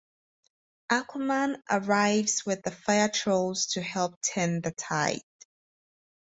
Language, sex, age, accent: English, female, 30-39, United States English